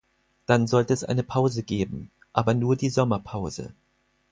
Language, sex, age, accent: German, male, 40-49, Deutschland Deutsch